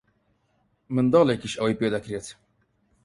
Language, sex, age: Central Kurdish, male, 19-29